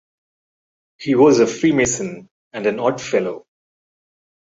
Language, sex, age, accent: English, male, 50-59, India and South Asia (India, Pakistan, Sri Lanka)